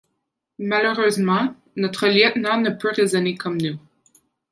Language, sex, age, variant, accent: French, female, 19-29, Français d'Amérique du Nord, Français du Canada